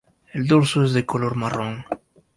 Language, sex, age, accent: Spanish, male, 19-29, Andino-Pacífico: Colombia, Perú, Ecuador, oeste de Bolivia y Venezuela andina